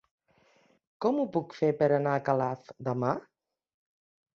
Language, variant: Catalan, Central